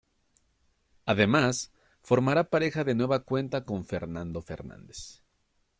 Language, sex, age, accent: Spanish, male, 19-29, México